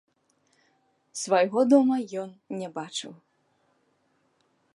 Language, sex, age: Belarusian, female, 19-29